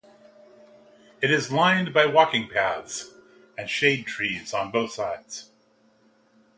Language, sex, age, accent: English, male, 50-59, United States English